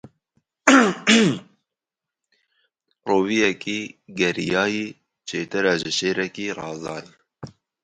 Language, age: Kurdish, 19-29